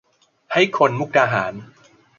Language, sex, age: Thai, male, 40-49